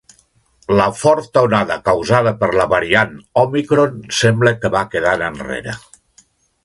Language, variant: Catalan, Nord-Occidental